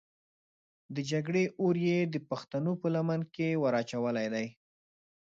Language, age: Pashto, 30-39